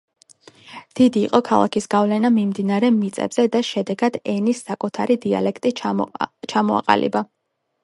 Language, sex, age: Georgian, female, 19-29